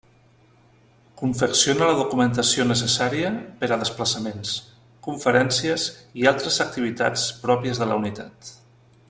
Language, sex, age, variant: Catalan, male, 40-49, Central